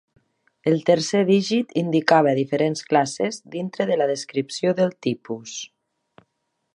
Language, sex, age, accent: Catalan, female, 30-39, Lleidatà